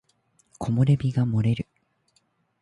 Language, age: Japanese, 19-29